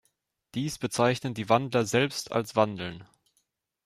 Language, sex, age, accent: German, male, 19-29, Deutschland Deutsch